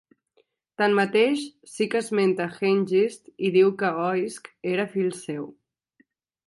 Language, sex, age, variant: Catalan, female, 19-29, Central